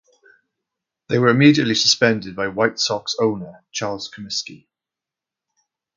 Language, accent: English, Welsh English